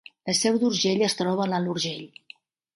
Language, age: Catalan, 60-69